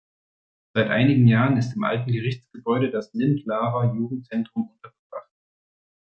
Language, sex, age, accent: German, male, 30-39, Deutschland Deutsch